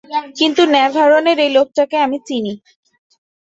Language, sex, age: Bengali, female, 19-29